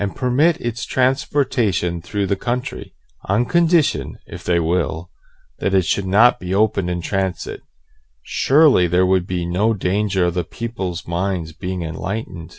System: none